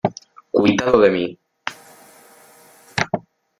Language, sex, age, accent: Spanish, male, 19-29, España: Norte peninsular (Asturias, Castilla y León, Cantabria, País Vasco, Navarra, Aragón, La Rioja, Guadalajara, Cuenca)